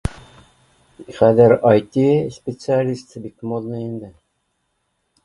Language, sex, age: Bashkir, male, 50-59